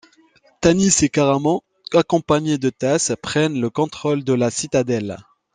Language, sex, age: French, male, 30-39